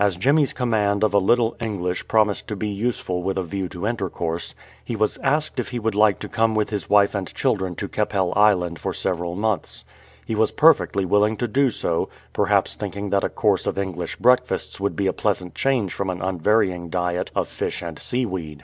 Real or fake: real